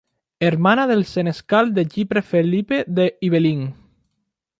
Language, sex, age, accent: Spanish, male, 19-29, España: Islas Canarias